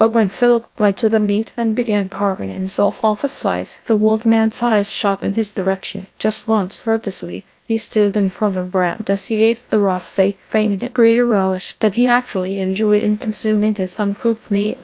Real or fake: fake